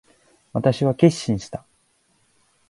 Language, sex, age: Japanese, male, 19-29